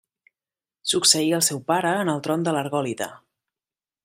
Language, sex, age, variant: Catalan, female, 30-39, Central